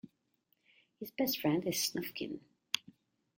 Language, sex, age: English, female, 40-49